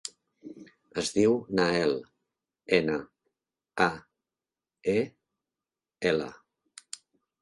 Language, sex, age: Catalan, male, 60-69